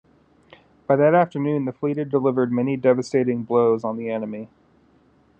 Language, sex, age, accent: English, male, 30-39, United States English